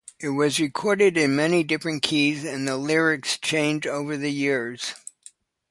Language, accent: English, United States English